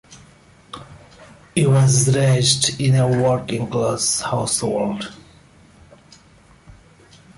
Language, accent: English, India and South Asia (India, Pakistan, Sri Lanka)